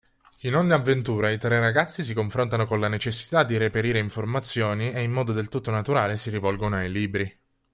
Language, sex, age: Italian, male, 19-29